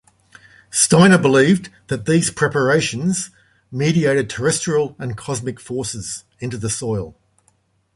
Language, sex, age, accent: English, male, 50-59, Australian English